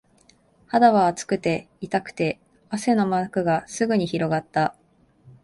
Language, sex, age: Japanese, female, 19-29